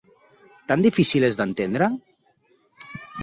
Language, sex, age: Catalan, male, 30-39